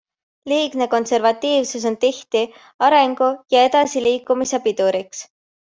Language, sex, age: Estonian, female, 19-29